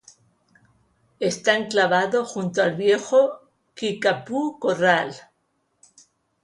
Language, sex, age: Spanish, female, 50-59